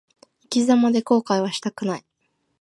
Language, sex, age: Japanese, female, 19-29